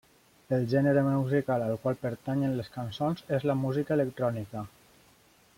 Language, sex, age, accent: Catalan, male, 30-39, valencià